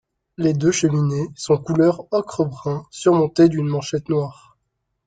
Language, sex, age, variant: French, male, 19-29, Français de métropole